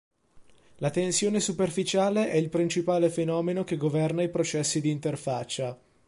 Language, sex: Italian, male